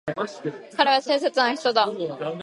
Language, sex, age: Japanese, female, 19-29